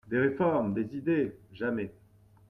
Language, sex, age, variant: French, male, 40-49, Français de métropole